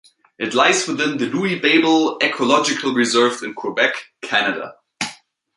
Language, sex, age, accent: English, male, 19-29, United States English